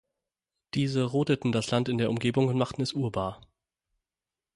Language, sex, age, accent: German, male, 19-29, Deutschland Deutsch